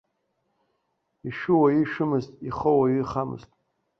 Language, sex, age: Abkhazian, male, 40-49